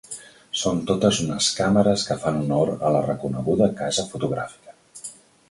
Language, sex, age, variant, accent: Catalan, male, 40-49, Central, tarragoní